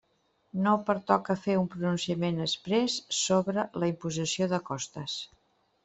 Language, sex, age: Catalan, female, 60-69